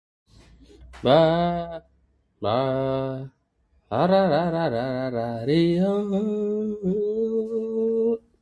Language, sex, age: English, male, 19-29